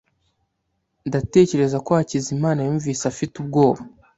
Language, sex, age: Kinyarwanda, male, 19-29